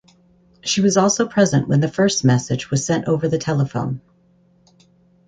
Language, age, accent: English, 40-49, United States English